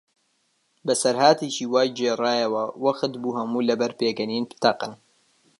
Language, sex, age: Central Kurdish, male, 19-29